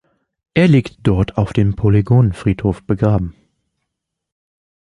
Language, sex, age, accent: German, male, 19-29, Deutschland Deutsch